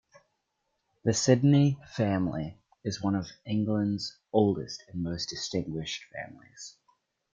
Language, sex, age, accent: English, male, under 19, United States English